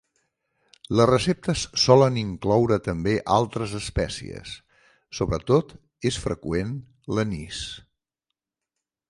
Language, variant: Catalan, Nord-Occidental